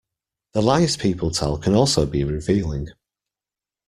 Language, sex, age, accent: English, male, 30-39, England English